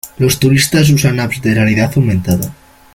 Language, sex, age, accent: Spanish, male, under 19, España: Centro-Sur peninsular (Madrid, Toledo, Castilla-La Mancha)